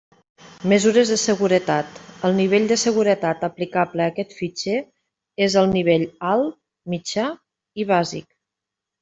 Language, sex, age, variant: Catalan, female, 40-49, Nord-Occidental